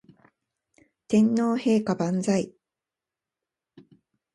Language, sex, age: Japanese, female, 40-49